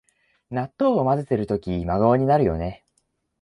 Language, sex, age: Japanese, male, 30-39